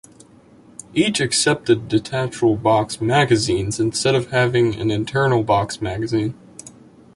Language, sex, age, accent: English, male, under 19, United States English